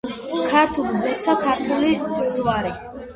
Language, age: Georgian, 19-29